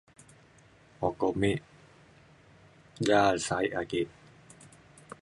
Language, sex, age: Mainstream Kenyah, female, 19-29